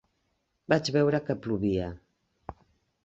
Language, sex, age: Catalan, female, 60-69